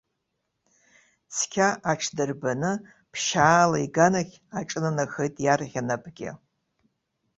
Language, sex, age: Abkhazian, female, 60-69